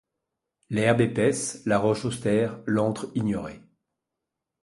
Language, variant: French, Français de métropole